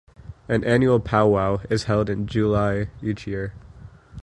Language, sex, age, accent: English, male, under 19, United States English